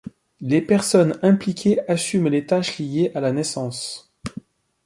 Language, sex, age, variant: French, male, 40-49, Français de métropole